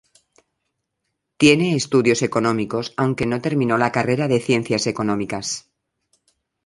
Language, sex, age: Spanish, female, 50-59